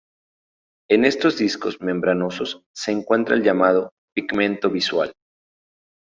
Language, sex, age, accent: Spanish, male, 19-29, México